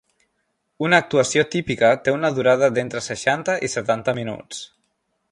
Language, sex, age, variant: Catalan, male, 19-29, Central